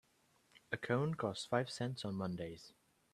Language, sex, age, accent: English, male, 19-29, England English